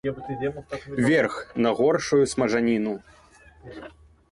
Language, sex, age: Belarusian, male, 19-29